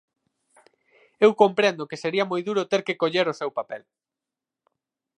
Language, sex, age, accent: Galician, male, 19-29, Central (gheada)